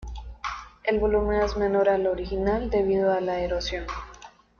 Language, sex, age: Spanish, female, 19-29